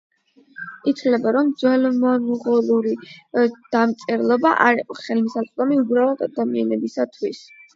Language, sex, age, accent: Georgian, male, under 19, ჩვეულებრივი